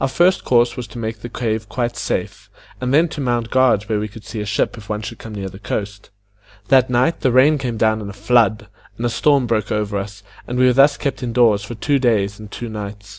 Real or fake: real